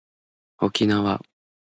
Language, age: Japanese, 19-29